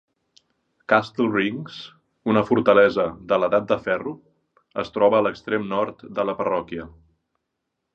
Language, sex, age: Catalan, male, 40-49